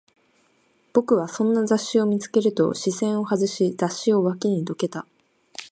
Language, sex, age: Japanese, female, 19-29